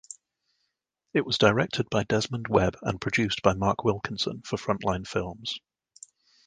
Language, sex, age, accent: English, male, 30-39, England English